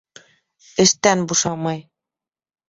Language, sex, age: Bashkir, female, 30-39